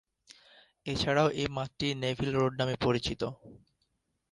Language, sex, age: Bengali, male, 19-29